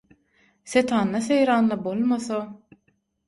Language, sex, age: Turkmen, female, 19-29